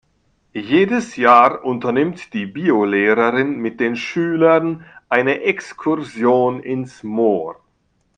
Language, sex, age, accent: German, male, 60-69, Deutschland Deutsch